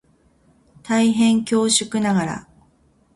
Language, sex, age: Japanese, female, 50-59